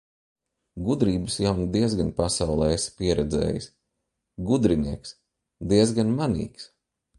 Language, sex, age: Latvian, male, 40-49